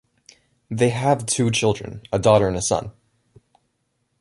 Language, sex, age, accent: English, male, under 19, United States English